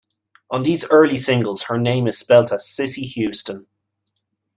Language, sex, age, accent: English, male, 19-29, Irish English